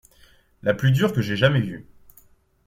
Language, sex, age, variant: French, male, 19-29, Français de métropole